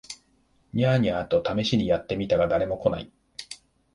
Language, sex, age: Japanese, male, 50-59